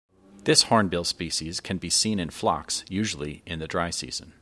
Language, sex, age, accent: English, male, 40-49, United States English